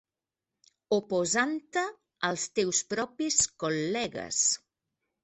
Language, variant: Catalan, Septentrional